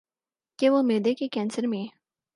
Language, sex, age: Urdu, female, 19-29